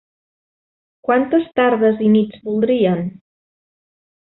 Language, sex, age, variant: Catalan, female, 40-49, Central